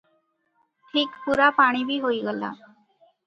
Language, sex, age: Odia, female, 19-29